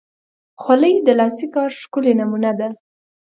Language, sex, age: Pashto, female, under 19